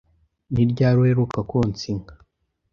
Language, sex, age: Kinyarwanda, male, under 19